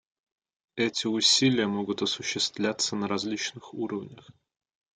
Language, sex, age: Russian, male, 30-39